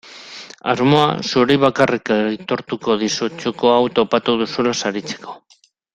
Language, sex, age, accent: Basque, male, 40-49, Mendebalekoa (Araba, Bizkaia, Gipuzkoako mendebaleko herri batzuk)